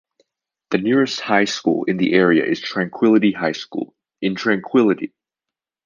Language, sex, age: English, male, under 19